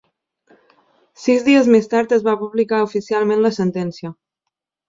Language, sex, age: Catalan, female, 19-29